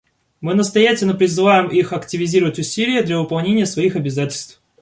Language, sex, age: Russian, male, 19-29